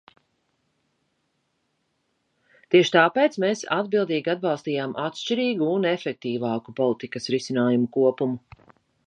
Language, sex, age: Latvian, female, 30-39